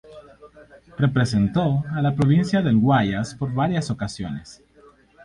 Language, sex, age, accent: Spanish, male, 19-29, América central